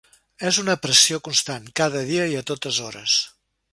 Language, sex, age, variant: Catalan, male, 60-69, Central